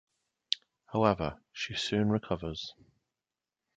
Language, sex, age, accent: English, male, 40-49, England English